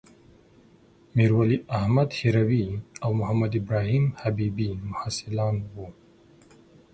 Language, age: Pashto, 30-39